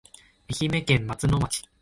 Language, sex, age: Japanese, male, 19-29